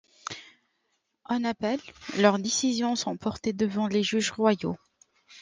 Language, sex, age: French, male, 40-49